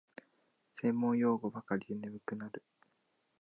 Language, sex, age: Japanese, male, 19-29